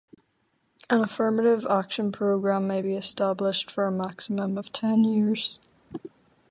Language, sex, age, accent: English, female, 19-29, Irish English